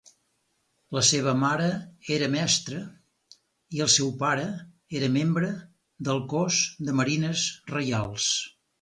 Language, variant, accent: Catalan, Central, central; Empordanès